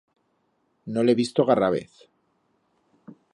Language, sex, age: Aragonese, male, 40-49